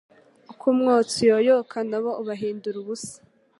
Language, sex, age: Kinyarwanda, female, 19-29